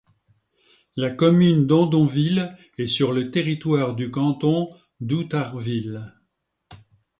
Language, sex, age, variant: French, male, 60-69, Français de métropole